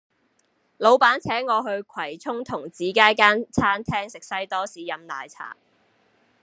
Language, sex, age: Cantonese, female, 19-29